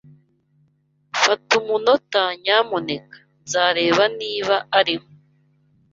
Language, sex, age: Kinyarwanda, female, 19-29